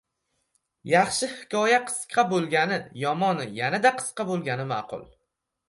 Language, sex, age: Uzbek, male, 19-29